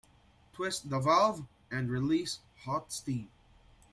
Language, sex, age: English, male, 19-29